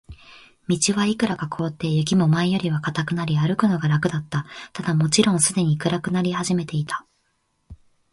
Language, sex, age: Japanese, female, 19-29